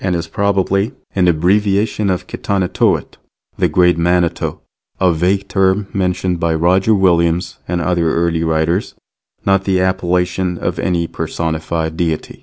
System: none